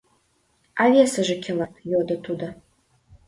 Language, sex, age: Mari, female, under 19